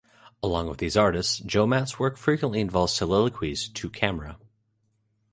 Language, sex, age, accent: English, male, 30-39, Canadian English